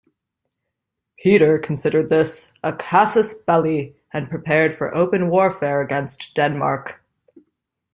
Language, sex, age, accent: English, female, 19-29, United States English